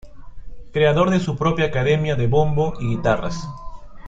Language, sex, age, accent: Spanish, male, 30-39, Andino-Pacífico: Colombia, Perú, Ecuador, oeste de Bolivia y Venezuela andina